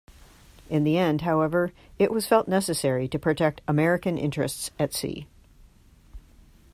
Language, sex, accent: English, female, United States English